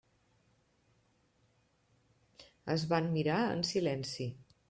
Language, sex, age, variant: Catalan, female, 50-59, Central